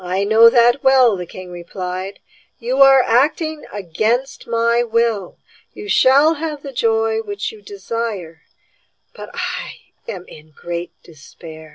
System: none